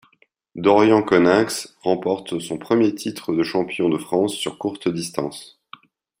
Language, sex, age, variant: French, male, 30-39, Français de métropole